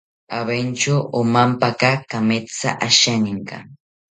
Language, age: South Ucayali Ashéninka, under 19